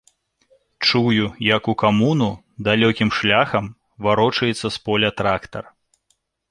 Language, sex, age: Belarusian, male, 30-39